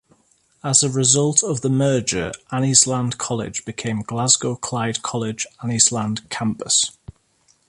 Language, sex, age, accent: English, male, 19-29, England English